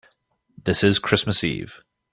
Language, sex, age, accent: English, male, 19-29, United States English